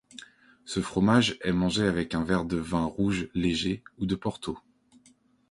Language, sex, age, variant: French, male, 19-29, Français de métropole